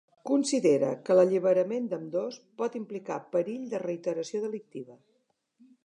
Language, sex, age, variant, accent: Catalan, female, 60-69, Central, central